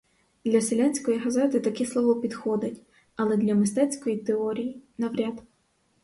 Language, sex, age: Ukrainian, female, 19-29